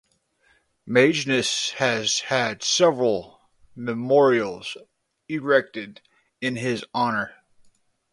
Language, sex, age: English, male, 30-39